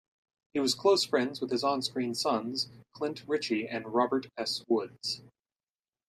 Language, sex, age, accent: English, male, 30-39, United States English